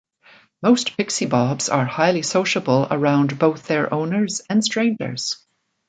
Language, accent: English, Canadian English